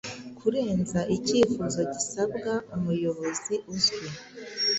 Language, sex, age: Kinyarwanda, female, 40-49